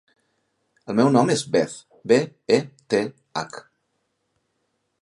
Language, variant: Catalan, Central